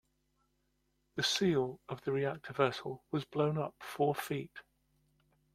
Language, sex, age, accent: English, male, 50-59, England English